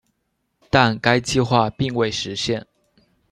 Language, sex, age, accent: Chinese, male, under 19, 出生地：湖南省